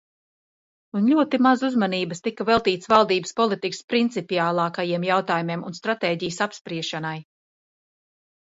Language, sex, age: Latvian, female, 40-49